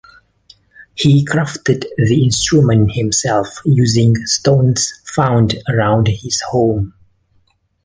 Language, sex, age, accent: English, male, 19-29, Malaysian English